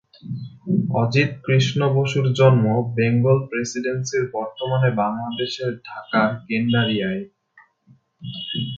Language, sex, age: Bengali, male, 19-29